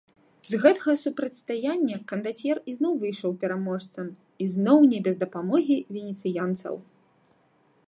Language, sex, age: Belarusian, female, 30-39